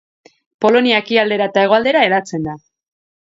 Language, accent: Basque, Mendebalekoa (Araba, Bizkaia, Gipuzkoako mendebaleko herri batzuk)